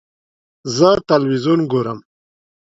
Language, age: Pashto, 40-49